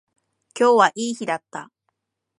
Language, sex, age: Japanese, female, 30-39